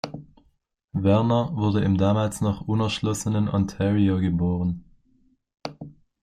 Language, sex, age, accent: German, male, 19-29, Deutschland Deutsch